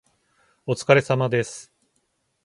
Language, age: Japanese, 50-59